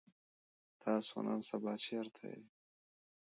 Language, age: Pashto, 30-39